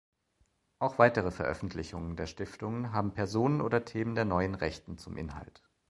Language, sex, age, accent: German, male, 30-39, Deutschland Deutsch